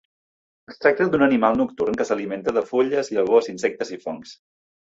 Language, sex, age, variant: Catalan, male, 30-39, Central